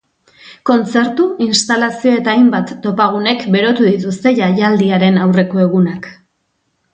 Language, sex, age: Basque, female, 40-49